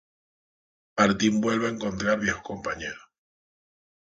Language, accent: Spanish, Caribe: Cuba, Venezuela, Puerto Rico, República Dominicana, Panamá, Colombia caribeña, México caribeño, Costa del golfo de México